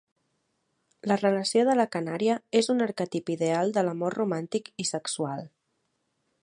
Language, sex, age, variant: Catalan, female, 19-29, Central